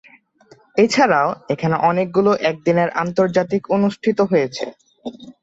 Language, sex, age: Bengali, male, 19-29